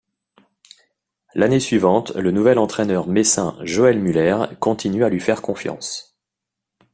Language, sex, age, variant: French, male, 40-49, Français de métropole